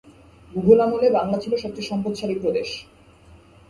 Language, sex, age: Bengali, male, 19-29